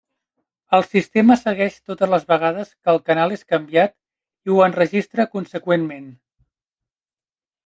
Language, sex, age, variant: Catalan, male, 30-39, Central